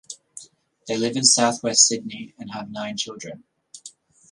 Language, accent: English, Australian English